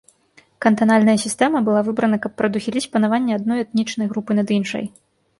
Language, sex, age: Belarusian, female, 30-39